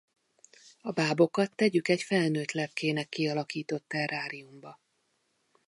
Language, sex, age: Hungarian, female, 40-49